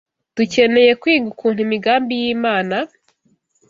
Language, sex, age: Kinyarwanda, female, 19-29